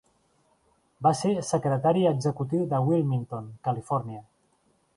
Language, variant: Catalan, Central